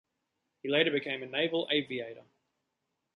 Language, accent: English, Australian English